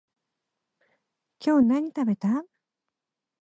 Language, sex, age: Japanese, female, 50-59